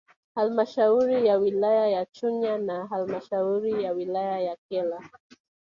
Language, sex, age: Swahili, female, 19-29